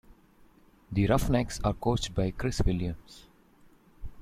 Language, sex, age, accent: English, male, under 19, India and South Asia (India, Pakistan, Sri Lanka)